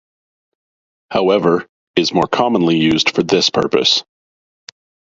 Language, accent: English, Canadian English